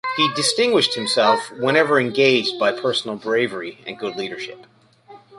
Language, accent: English, Canadian English